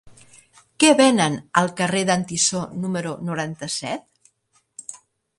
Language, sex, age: Catalan, female, 60-69